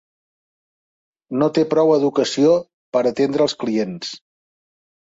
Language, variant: Catalan, Central